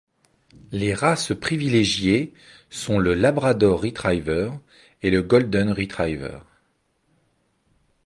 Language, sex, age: French, male, 40-49